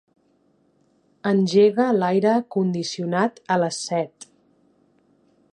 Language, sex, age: Catalan, female, 19-29